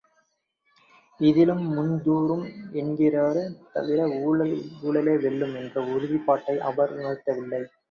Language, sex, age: Tamil, male, 19-29